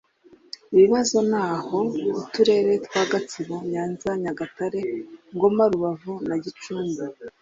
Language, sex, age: Kinyarwanda, female, 19-29